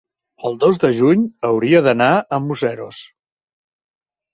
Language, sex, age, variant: Catalan, male, 50-59, Central